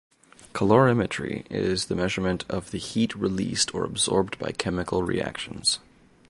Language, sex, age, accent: English, male, 19-29, Canadian English